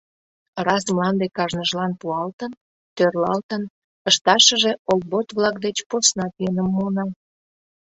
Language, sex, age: Mari, female, 30-39